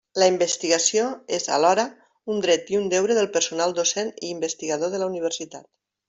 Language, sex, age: Catalan, female, 50-59